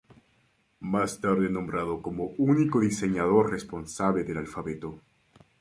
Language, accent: Spanish, América central